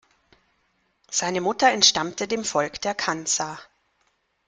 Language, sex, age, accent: German, female, 40-49, Deutschland Deutsch